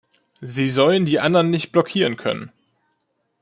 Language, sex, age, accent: German, male, 19-29, Deutschland Deutsch